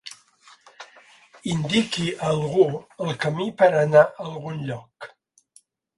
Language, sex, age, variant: Catalan, male, 70-79, Central